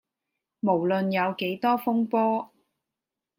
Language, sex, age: Cantonese, female, 19-29